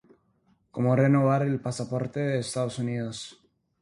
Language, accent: Spanish, España: Centro-Sur peninsular (Madrid, Toledo, Castilla-La Mancha)